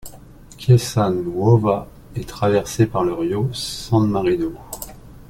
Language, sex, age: French, male, 50-59